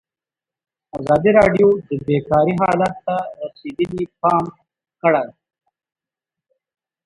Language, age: Pashto, 19-29